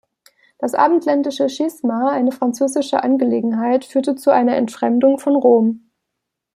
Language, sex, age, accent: German, female, 19-29, Deutschland Deutsch